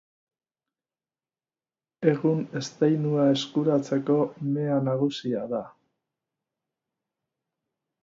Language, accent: Basque, Erdialdekoa edo Nafarra (Gipuzkoa, Nafarroa)